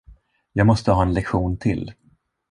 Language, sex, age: Swedish, male, 30-39